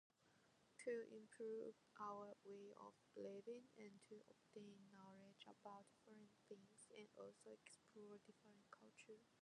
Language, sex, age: English, female, 19-29